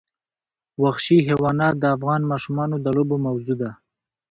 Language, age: Pashto, 19-29